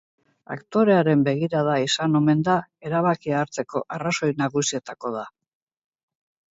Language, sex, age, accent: Basque, female, 70-79, Mendebalekoa (Araba, Bizkaia, Gipuzkoako mendebaleko herri batzuk)